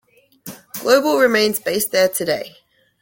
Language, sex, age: English, female, 30-39